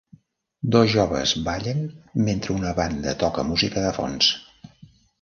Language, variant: Catalan, Central